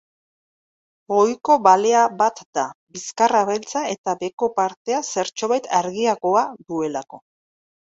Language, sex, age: Basque, female, 40-49